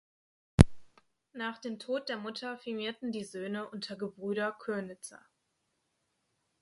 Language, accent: German, Deutschland Deutsch